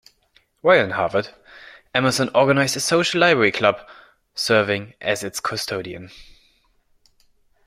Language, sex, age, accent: English, male, 19-29, England English